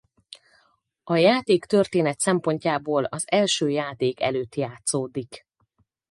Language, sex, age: Hungarian, female, 40-49